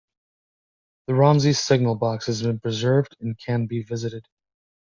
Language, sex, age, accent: English, male, 19-29, United States English